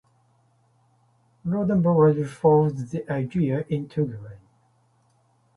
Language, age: English, 50-59